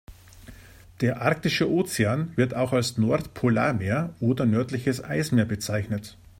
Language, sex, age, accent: German, male, 50-59, Deutschland Deutsch